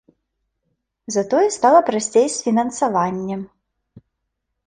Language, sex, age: Belarusian, female, 19-29